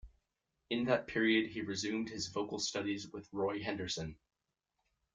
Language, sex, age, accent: English, male, 19-29, United States English